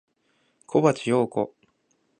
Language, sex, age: Japanese, male, 19-29